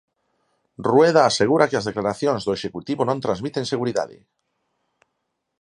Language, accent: Galician, Normativo (estándar)